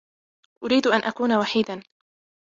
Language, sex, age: Arabic, female, 19-29